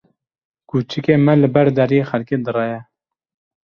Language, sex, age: Kurdish, male, 19-29